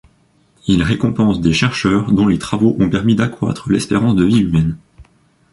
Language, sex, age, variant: French, male, under 19, Français de métropole